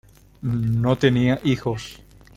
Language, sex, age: Spanish, male, 19-29